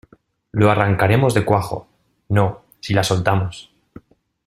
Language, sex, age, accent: Spanish, male, 19-29, España: Centro-Sur peninsular (Madrid, Toledo, Castilla-La Mancha)